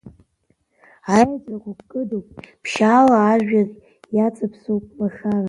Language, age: Abkhazian, under 19